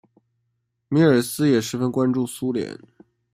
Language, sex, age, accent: Chinese, male, 19-29, 出生地：江苏省